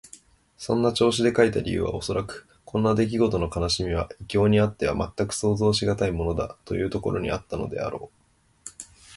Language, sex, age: Japanese, male, under 19